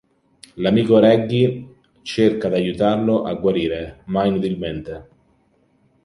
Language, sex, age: Italian, male, 30-39